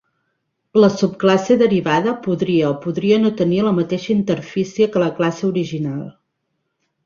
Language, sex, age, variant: Catalan, female, 30-39, Central